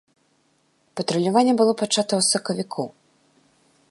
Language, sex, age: Belarusian, female, 19-29